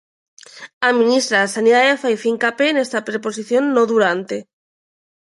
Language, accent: Galician, Neofalante